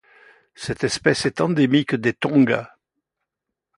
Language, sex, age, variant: French, male, 80-89, Français de métropole